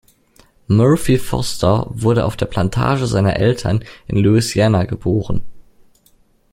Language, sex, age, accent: German, male, under 19, Deutschland Deutsch